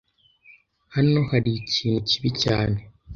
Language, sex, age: Kinyarwanda, male, under 19